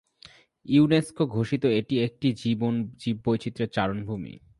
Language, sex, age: Bengali, male, 19-29